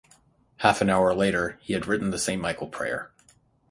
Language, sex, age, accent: English, male, 30-39, United States English; Canadian English